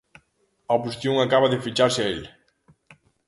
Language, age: Galician, 19-29